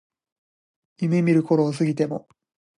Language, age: Japanese, 19-29